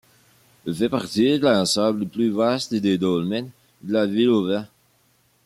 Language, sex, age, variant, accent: French, male, 40-49, Français d'Amérique du Nord, Français du Canada